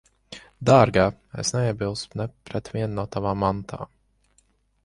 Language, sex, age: Latvian, male, 19-29